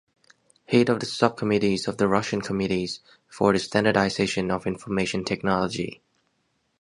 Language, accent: English, United States English